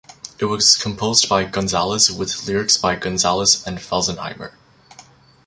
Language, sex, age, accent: English, male, 19-29, Canadian English